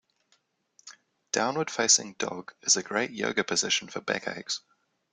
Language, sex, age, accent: English, male, 19-29, New Zealand English